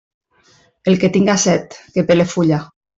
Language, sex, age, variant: Catalan, female, 40-49, Central